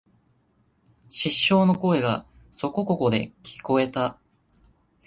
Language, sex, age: Japanese, male, 19-29